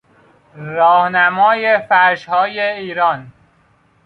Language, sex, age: Persian, male, 19-29